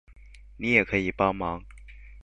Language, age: Chinese, 19-29